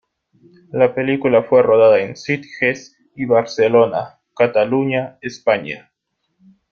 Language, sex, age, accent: Spanish, male, 19-29, Andino-Pacífico: Colombia, Perú, Ecuador, oeste de Bolivia y Venezuela andina